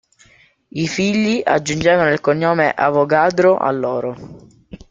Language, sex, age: Italian, male, under 19